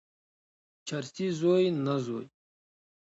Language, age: Pashto, 30-39